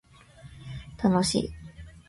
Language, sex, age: Japanese, female, under 19